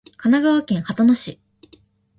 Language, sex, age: Japanese, female, 19-29